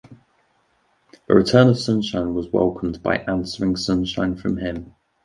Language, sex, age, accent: English, male, 19-29, England English